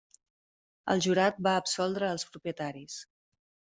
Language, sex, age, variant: Catalan, female, 30-39, Central